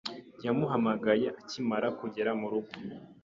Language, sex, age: Kinyarwanda, male, 19-29